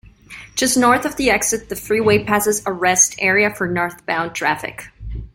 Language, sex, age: English, female, 30-39